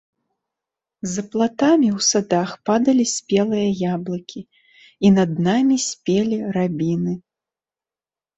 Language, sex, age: Belarusian, female, 19-29